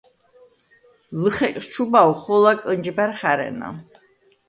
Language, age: Svan, 40-49